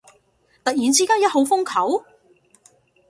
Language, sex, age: Cantonese, female, 50-59